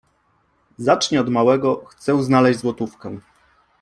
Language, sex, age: Polish, male, 30-39